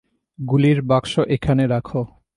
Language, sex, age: Bengali, male, 19-29